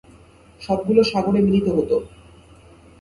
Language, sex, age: Bengali, male, 19-29